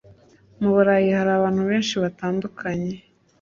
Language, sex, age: Kinyarwanda, female, 19-29